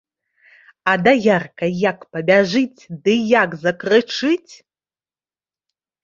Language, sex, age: Belarusian, female, 30-39